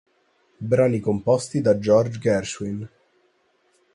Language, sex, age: Italian, male, under 19